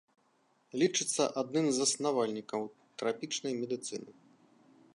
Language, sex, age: Belarusian, male, 40-49